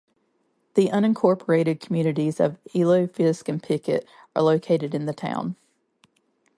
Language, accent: English, United States English